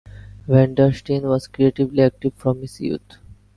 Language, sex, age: English, male, 19-29